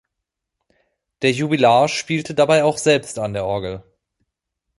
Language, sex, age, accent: German, male, 30-39, Deutschland Deutsch